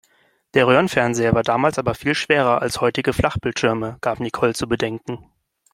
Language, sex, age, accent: German, male, 19-29, Deutschland Deutsch